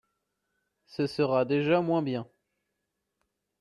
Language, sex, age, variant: French, male, 19-29, Français de métropole